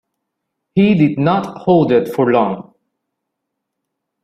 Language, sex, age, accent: English, male, 30-39, United States English